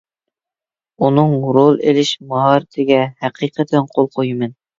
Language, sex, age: Uyghur, male, 19-29